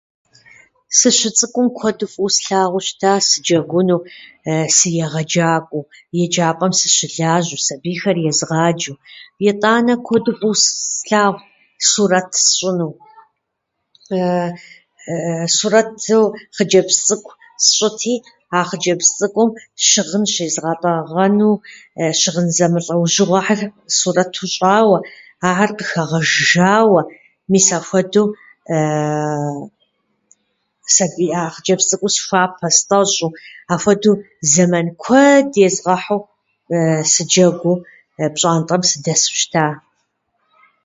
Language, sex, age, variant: Kabardian, female, 50-59, Адыгэбзэ (Къэбэрдей, Кирил, псоми зэдай)